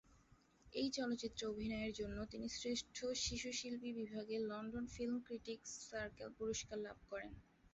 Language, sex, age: Bengali, female, 19-29